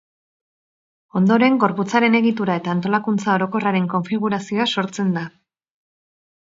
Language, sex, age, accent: Basque, female, 30-39, Erdialdekoa edo Nafarra (Gipuzkoa, Nafarroa)